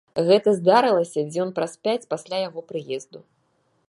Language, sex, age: Belarusian, female, 40-49